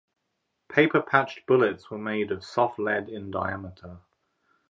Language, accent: English, England English